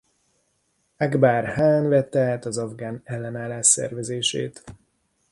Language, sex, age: Hungarian, male, 50-59